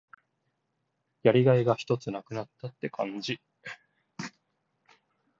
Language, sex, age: Japanese, male, under 19